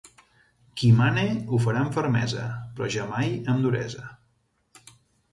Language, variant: Catalan, Central